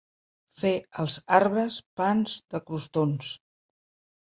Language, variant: Catalan, Central